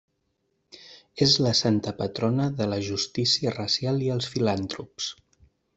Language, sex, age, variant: Catalan, male, 19-29, Central